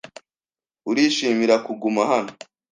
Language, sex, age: Kinyarwanda, male, 19-29